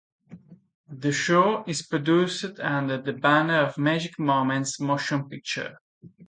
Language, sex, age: English, male, 30-39